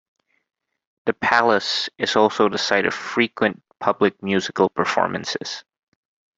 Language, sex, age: English, male, 19-29